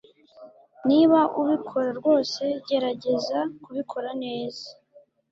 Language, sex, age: Kinyarwanda, female, 19-29